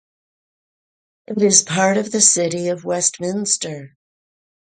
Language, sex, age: English, female, 70-79